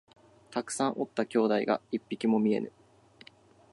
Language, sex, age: Japanese, male, 19-29